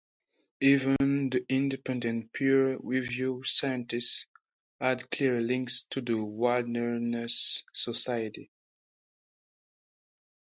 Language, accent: English, Southern African (South Africa, Zimbabwe, Namibia)